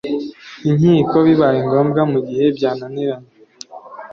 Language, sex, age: Kinyarwanda, male, 19-29